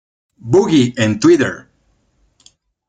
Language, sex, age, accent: Spanish, male, 30-39, México